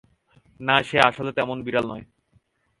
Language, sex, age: Bengali, male, 19-29